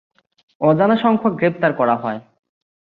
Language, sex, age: Bengali, male, 19-29